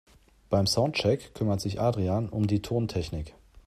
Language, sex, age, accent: German, male, 30-39, Deutschland Deutsch